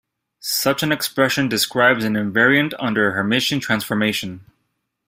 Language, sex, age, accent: English, male, 30-39, United States English